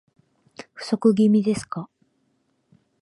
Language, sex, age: Japanese, female, 19-29